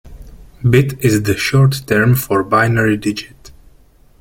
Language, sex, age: English, male, 30-39